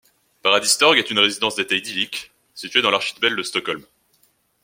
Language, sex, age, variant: French, male, 19-29, Français de métropole